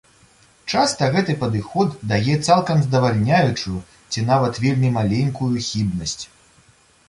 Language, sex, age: Belarusian, male, 30-39